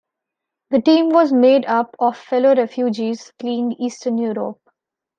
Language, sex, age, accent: English, female, 19-29, India and South Asia (India, Pakistan, Sri Lanka)